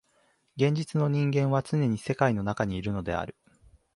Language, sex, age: Japanese, male, 19-29